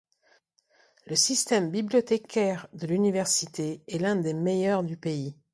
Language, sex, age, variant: French, female, 40-49, Français de métropole